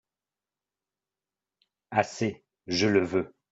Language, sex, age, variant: French, male, 19-29, Français de métropole